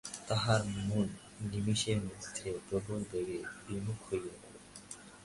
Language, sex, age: Bengali, male, under 19